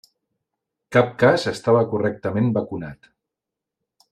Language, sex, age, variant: Catalan, male, 40-49, Central